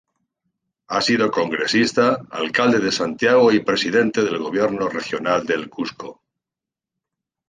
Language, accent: Spanish, España: Centro-Sur peninsular (Madrid, Toledo, Castilla-La Mancha)